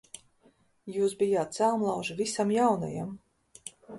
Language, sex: Latvian, female